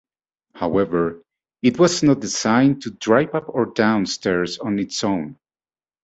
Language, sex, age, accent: English, male, 40-49, United States English